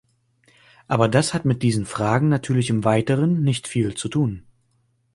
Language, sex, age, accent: German, male, 19-29, Deutschland Deutsch